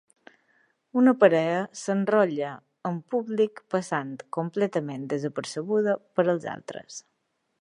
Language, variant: Catalan, Balear